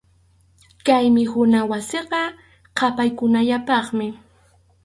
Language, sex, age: Arequipa-La Unión Quechua, female, 19-29